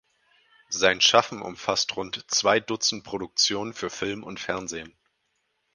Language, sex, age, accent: German, male, 19-29, Deutschland Deutsch